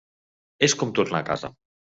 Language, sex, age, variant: Catalan, male, 30-39, Central